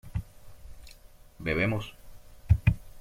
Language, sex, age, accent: Spanish, male, 19-29, Rioplatense: Argentina, Uruguay, este de Bolivia, Paraguay